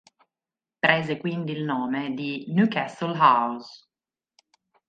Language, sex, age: Italian, female, 40-49